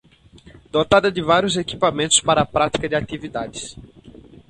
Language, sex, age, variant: Portuguese, male, 19-29, Portuguese (Brasil)